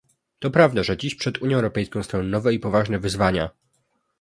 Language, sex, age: Polish, male, 19-29